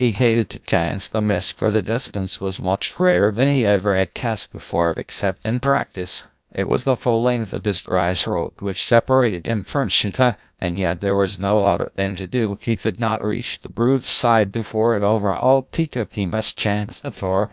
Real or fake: fake